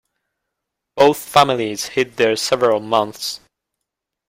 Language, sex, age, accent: English, male, 19-29, United States English